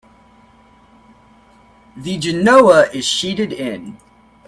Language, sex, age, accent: English, male, 19-29, Irish English